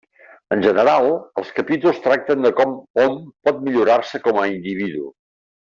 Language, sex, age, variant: Catalan, male, 70-79, Central